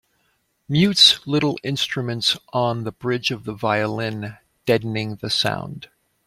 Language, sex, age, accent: English, male, 60-69, United States English